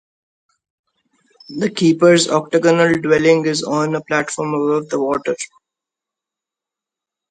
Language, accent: English, India and South Asia (India, Pakistan, Sri Lanka)